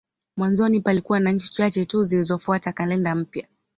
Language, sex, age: Swahili, female, 19-29